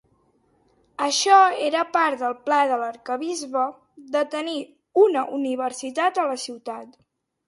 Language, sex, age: Catalan, female, under 19